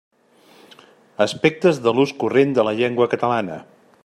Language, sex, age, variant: Catalan, male, 40-49, Central